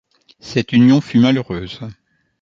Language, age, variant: French, 60-69, Français de métropole